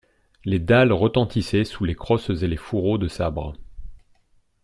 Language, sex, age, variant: French, male, 40-49, Français de métropole